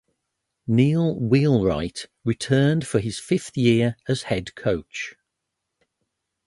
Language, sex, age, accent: English, male, 40-49, England English